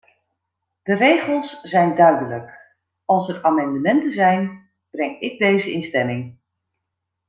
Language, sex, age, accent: Dutch, female, 40-49, Nederlands Nederlands